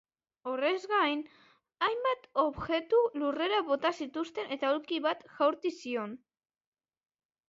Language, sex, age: Basque, male, 40-49